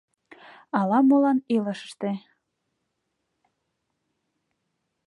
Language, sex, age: Mari, female, 19-29